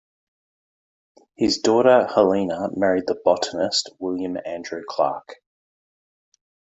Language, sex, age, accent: English, male, 40-49, Australian English